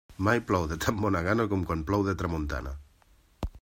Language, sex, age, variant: Catalan, male, 40-49, Central